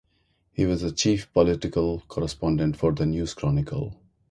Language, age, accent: English, 50-59, India and South Asia (India, Pakistan, Sri Lanka)